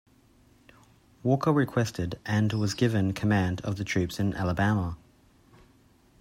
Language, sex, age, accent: English, male, 30-39, Australian English